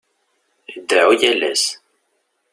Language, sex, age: Kabyle, male, 30-39